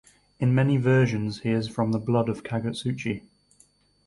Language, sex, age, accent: English, male, 19-29, England English